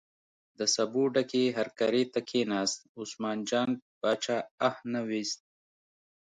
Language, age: Pashto, 30-39